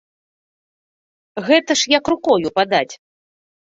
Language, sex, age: Belarusian, female, 30-39